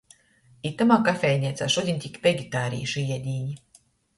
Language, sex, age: Latgalian, female, 40-49